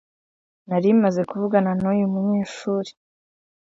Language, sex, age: Kinyarwanda, female, 19-29